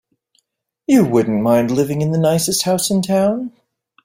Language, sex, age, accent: English, male, 40-49, United States English